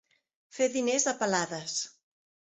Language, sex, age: Catalan, female, 40-49